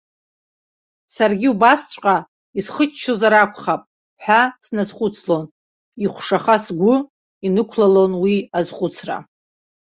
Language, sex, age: Abkhazian, female, 30-39